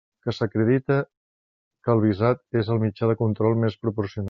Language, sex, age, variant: Catalan, male, 40-49, Central